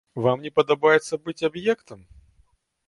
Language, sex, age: Belarusian, male, 40-49